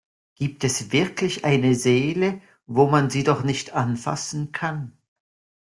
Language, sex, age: German, male, 40-49